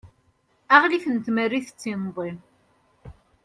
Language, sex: Kabyle, female